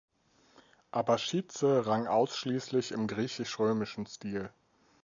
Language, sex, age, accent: German, male, 30-39, Deutschland Deutsch